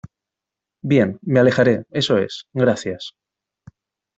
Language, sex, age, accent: Spanish, male, 30-39, España: Centro-Sur peninsular (Madrid, Toledo, Castilla-La Mancha)